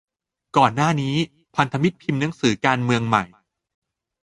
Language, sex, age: Thai, male, 40-49